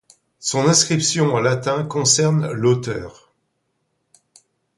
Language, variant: French, Français de métropole